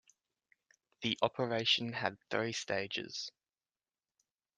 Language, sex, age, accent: English, male, 19-29, Australian English